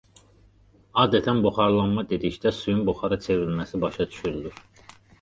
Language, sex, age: Azerbaijani, male, 30-39